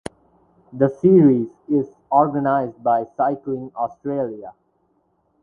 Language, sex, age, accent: English, male, 19-29, India and South Asia (India, Pakistan, Sri Lanka)